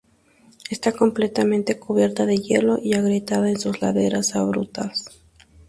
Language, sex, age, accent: Spanish, female, 19-29, México